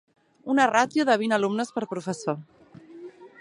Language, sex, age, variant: Catalan, female, 40-49, Central